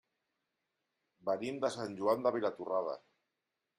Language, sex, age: Catalan, male, 50-59